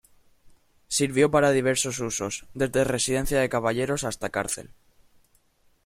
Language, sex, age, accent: Spanish, male, under 19, España: Sur peninsular (Andalucia, Extremadura, Murcia)